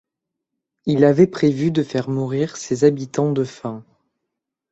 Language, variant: French, Français de métropole